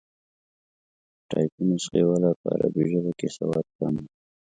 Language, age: Pashto, 19-29